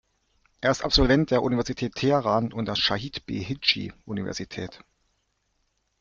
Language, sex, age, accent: German, male, 50-59, Deutschland Deutsch